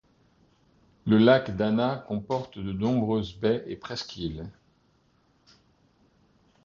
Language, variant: French, Français de métropole